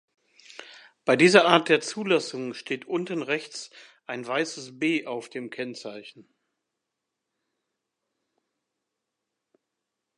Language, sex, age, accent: German, male, 60-69, Deutschland Deutsch